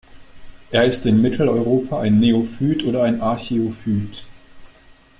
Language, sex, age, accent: German, male, 19-29, Deutschland Deutsch